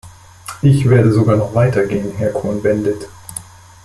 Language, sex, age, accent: German, male, 50-59, Deutschland Deutsch